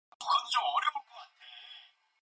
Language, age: Korean, 19-29